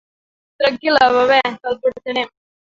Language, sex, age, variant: Catalan, female, 19-29, Central